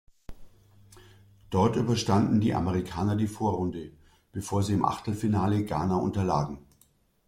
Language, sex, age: German, male, 50-59